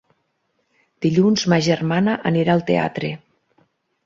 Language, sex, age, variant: Catalan, female, 50-59, Nord-Occidental